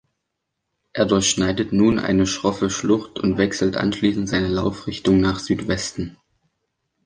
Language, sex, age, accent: German, male, under 19, Deutschland Deutsch